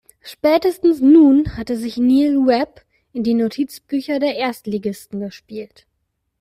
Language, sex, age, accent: German, female, 30-39, Deutschland Deutsch